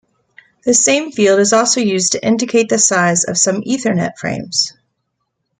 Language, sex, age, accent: English, female, 40-49, United States English